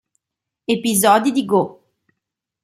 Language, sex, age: Italian, female, 30-39